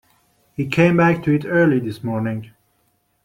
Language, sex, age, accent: English, male, 19-29, United States English